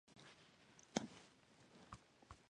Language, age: Japanese, 19-29